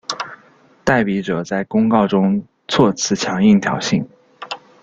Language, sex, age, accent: Chinese, male, 19-29, 出生地：江西省